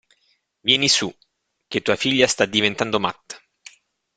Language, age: Italian, 40-49